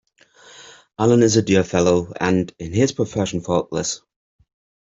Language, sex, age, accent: English, male, 40-49, England English